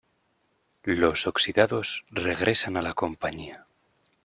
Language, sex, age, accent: Spanish, male, 19-29, España: Centro-Sur peninsular (Madrid, Toledo, Castilla-La Mancha)